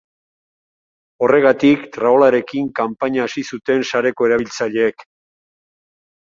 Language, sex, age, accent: Basque, male, 50-59, Erdialdekoa edo Nafarra (Gipuzkoa, Nafarroa)